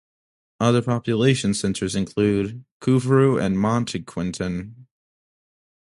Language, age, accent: English, under 19, United States English